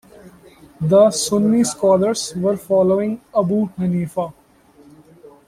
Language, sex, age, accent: English, male, 19-29, India and South Asia (India, Pakistan, Sri Lanka)